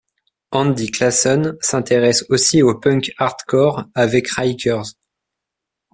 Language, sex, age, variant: French, male, 30-39, Français de métropole